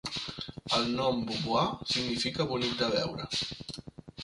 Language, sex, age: Catalan, male, 40-49